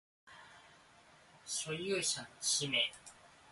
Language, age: Japanese, 19-29